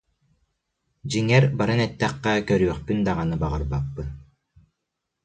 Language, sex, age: Yakut, male, 19-29